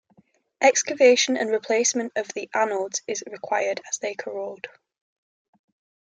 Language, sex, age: English, female, 19-29